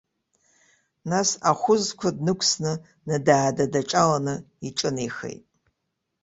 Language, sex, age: Abkhazian, female, 60-69